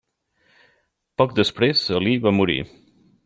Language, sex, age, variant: Catalan, male, 30-39, Central